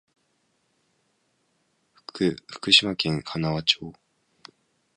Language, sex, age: Japanese, male, 19-29